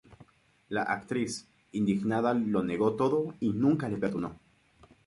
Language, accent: Spanish, América central